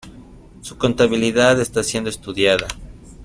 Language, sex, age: Spanish, male, 30-39